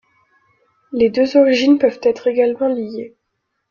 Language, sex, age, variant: French, female, 19-29, Français de métropole